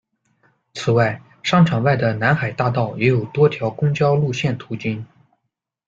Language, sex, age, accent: Chinese, male, 30-39, 出生地：江苏省